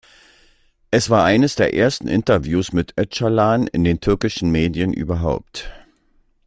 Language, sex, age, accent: German, male, 60-69, Deutschland Deutsch